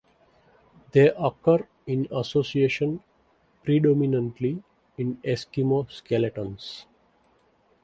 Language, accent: English, India and South Asia (India, Pakistan, Sri Lanka)